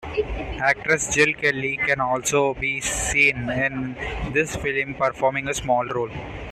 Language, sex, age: English, male, under 19